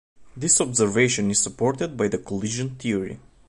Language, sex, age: English, male, 19-29